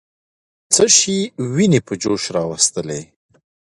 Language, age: Pashto, 30-39